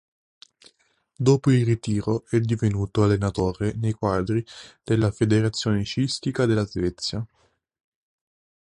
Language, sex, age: Italian, male, 19-29